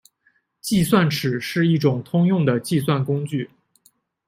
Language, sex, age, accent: Chinese, male, 19-29, 出生地：江苏省